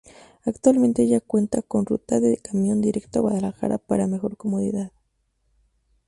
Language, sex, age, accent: Spanish, female, 19-29, México